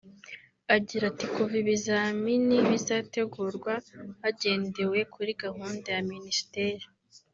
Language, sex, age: Kinyarwanda, female, 19-29